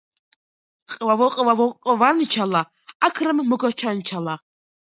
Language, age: Georgian, under 19